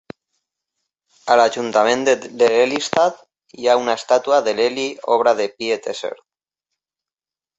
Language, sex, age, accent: Catalan, male, 30-39, valencià